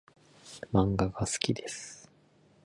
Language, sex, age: Japanese, male, 19-29